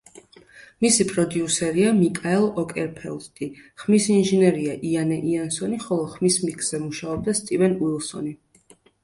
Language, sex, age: Georgian, female, 19-29